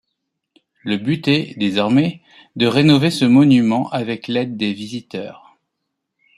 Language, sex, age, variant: French, male, 40-49, Français de métropole